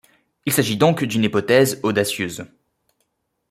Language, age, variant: French, 19-29, Français de métropole